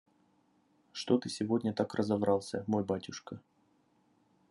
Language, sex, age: Russian, male, 19-29